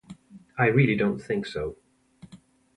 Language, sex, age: English, male, 30-39